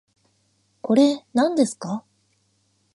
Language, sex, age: Japanese, female, 19-29